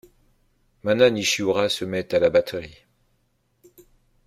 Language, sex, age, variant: French, male, 50-59, Français de métropole